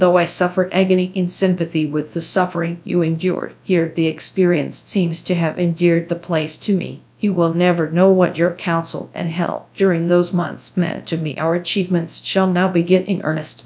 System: TTS, GradTTS